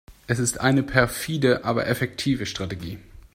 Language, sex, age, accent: German, male, 19-29, Deutschland Deutsch